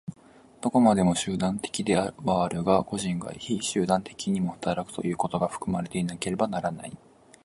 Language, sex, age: Japanese, male, 19-29